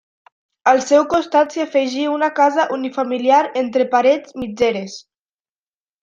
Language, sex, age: Catalan, female, 19-29